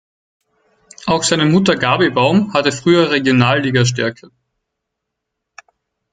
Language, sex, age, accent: German, male, 19-29, Österreichisches Deutsch